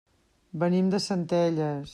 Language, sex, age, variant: Catalan, female, 50-59, Central